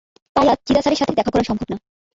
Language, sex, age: Bengali, female, 30-39